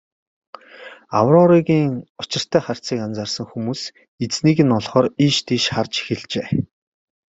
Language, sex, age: Mongolian, male, 30-39